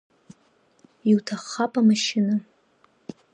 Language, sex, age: Abkhazian, female, 19-29